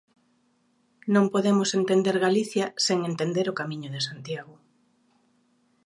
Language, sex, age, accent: Galician, female, 50-59, Normativo (estándar)